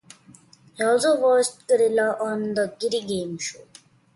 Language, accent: English, India and South Asia (India, Pakistan, Sri Lanka)